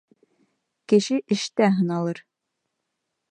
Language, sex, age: Bashkir, female, 19-29